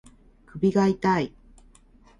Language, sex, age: Japanese, female, 50-59